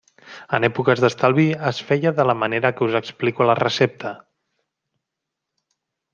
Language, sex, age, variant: Catalan, male, 30-39, Central